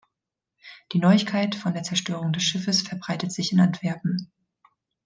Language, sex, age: German, female, 30-39